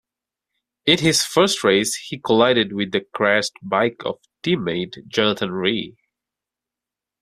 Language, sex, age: English, male, 19-29